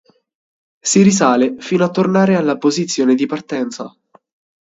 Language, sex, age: Italian, male, 19-29